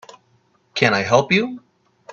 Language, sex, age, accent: English, male, under 19, United States English